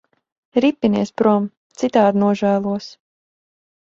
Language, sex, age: Latvian, female, 19-29